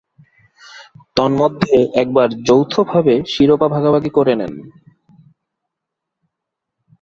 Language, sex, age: Bengali, male, 19-29